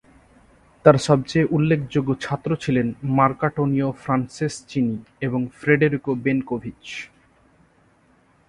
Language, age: Bengali, 30-39